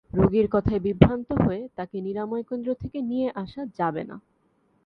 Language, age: Bengali, 19-29